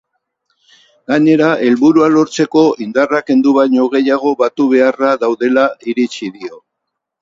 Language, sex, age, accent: Basque, male, 70-79, Mendebalekoa (Araba, Bizkaia, Gipuzkoako mendebaleko herri batzuk)